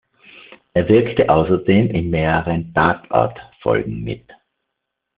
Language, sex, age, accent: German, male, 50-59, Österreichisches Deutsch